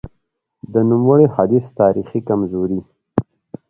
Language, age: Pashto, 19-29